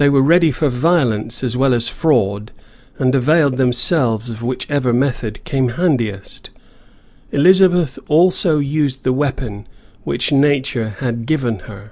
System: none